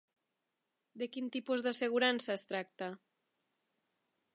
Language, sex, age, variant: Catalan, female, 30-39, Nord-Occidental